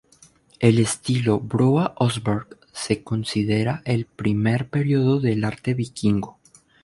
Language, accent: Spanish, Caribe: Cuba, Venezuela, Puerto Rico, República Dominicana, Panamá, Colombia caribeña, México caribeño, Costa del golfo de México